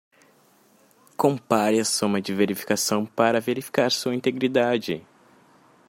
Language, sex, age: Portuguese, male, 19-29